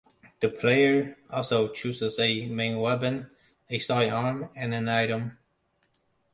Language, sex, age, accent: English, male, 19-29, Hong Kong English